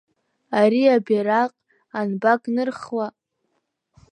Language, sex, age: Abkhazian, female, under 19